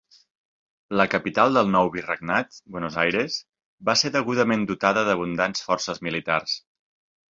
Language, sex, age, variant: Catalan, male, 40-49, Central